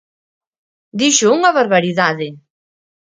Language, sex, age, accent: Galician, female, 40-49, Normativo (estándar)